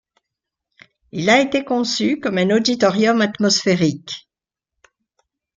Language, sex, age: French, female, 70-79